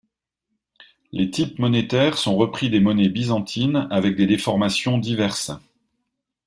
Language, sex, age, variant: French, male, 50-59, Français de métropole